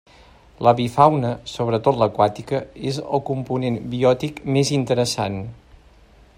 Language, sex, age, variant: Catalan, male, 40-49, Central